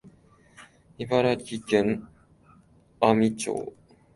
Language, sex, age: Japanese, male, 19-29